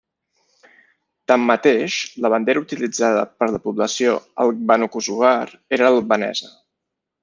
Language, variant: Catalan, Balear